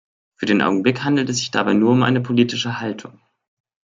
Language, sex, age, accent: German, male, 19-29, Deutschland Deutsch